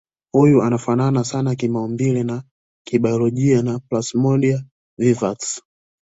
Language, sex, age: Swahili, male, 19-29